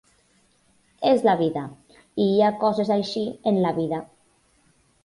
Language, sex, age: Catalan, female, 30-39